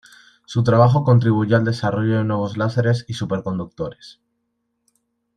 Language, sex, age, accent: Spanish, male, 19-29, España: Centro-Sur peninsular (Madrid, Toledo, Castilla-La Mancha)